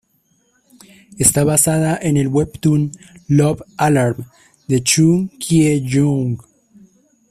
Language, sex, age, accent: Spanish, male, 19-29, Andino-Pacífico: Colombia, Perú, Ecuador, oeste de Bolivia y Venezuela andina